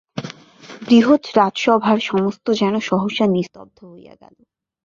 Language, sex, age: Bengali, female, 19-29